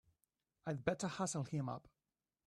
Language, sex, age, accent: English, male, 40-49, England English